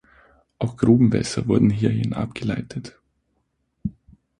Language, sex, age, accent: German, male, 19-29, Österreichisches Deutsch